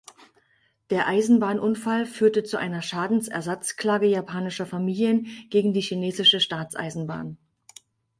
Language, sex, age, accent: German, female, 40-49, Deutschland Deutsch